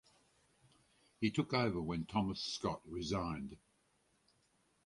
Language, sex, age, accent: English, male, 70-79, Australian English